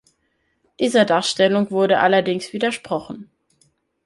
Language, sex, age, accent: German, male, under 19, Deutschland Deutsch